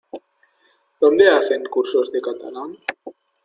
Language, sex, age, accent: Spanish, male, 19-29, España: Norte peninsular (Asturias, Castilla y León, Cantabria, País Vasco, Navarra, Aragón, La Rioja, Guadalajara, Cuenca)